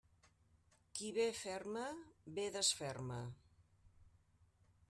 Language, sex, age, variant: Catalan, female, 60-69, Central